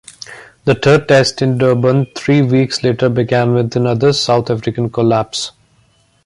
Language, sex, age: English, male, 19-29